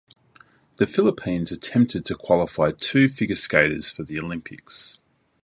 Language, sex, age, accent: English, male, 50-59, Australian English